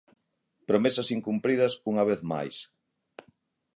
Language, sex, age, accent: Galician, male, 40-49, Normativo (estándar)